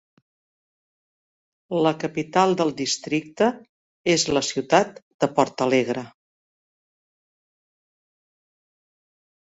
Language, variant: Catalan, Central